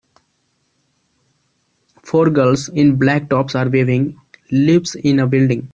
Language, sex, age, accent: English, male, under 19, United States English